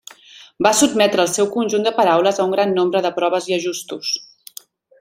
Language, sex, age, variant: Catalan, female, 30-39, Central